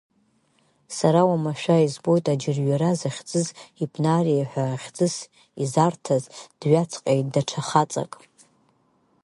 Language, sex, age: Abkhazian, female, 30-39